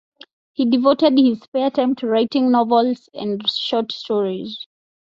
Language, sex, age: English, female, 19-29